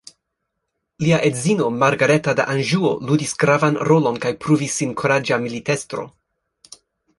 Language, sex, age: Esperanto, male, 30-39